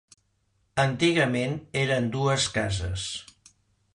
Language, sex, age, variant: Catalan, male, 60-69, Central